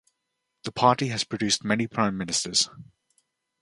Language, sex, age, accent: English, male, 19-29, England English